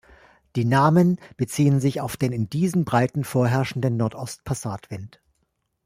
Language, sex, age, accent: German, male, 40-49, Deutschland Deutsch